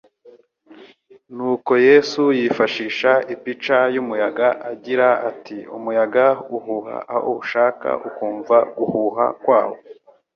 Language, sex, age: Kinyarwanda, male, 19-29